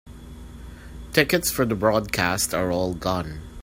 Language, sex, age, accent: English, male, 40-49, Filipino